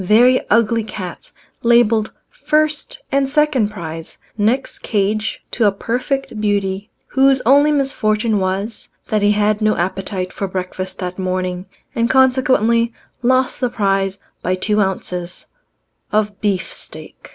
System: none